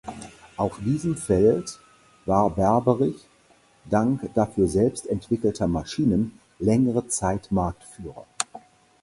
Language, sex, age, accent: German, male, 60-69, Deutschland Deutsch